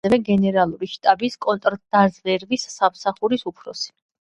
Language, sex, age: Georgian, male, 30-39